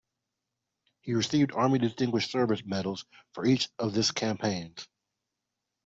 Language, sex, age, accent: English, male, 19-29, United States English